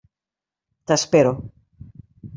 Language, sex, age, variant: Catalan, female, 50-59, Nord-Occidental